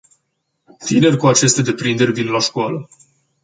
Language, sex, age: Romanian, male, 19-29